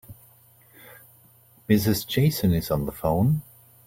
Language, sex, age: English, male, 40-49